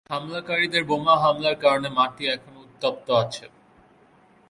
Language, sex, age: Bengali, male, under 19